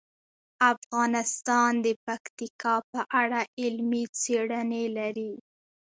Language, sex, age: Pashto, female, 19-29